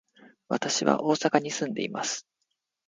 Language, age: Japanese, 30-39